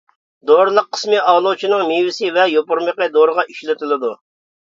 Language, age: Uyghur, 40-49